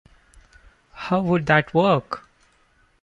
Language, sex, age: English, male, 19-29